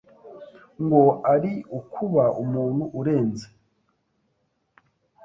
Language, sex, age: Kinyarwanda, male, 19-29